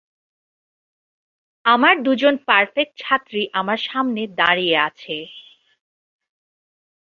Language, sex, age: Bengali, female, 19-29